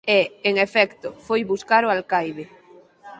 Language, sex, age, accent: Galician, female, 19-29, Normativo (estándar)